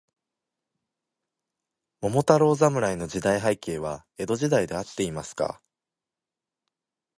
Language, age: Japanese, 19-29